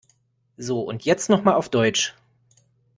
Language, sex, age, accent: German, male, 19-29, Deutschland Deutsch